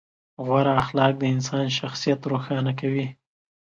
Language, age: Pashto, 19-29